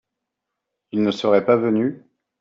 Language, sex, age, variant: French, male, 40-49, Français de métropole